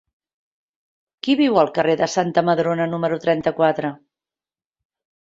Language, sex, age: Catalan, female, 40-49